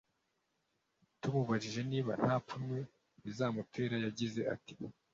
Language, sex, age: Kinyarwanda, male, 19-29